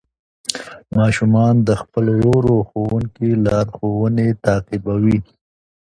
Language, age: Pashto, 40-49